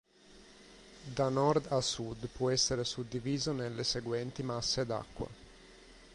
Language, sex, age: Italian, male, 30-39